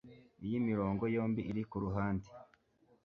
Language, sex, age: Kinyarwanda, male, 19-29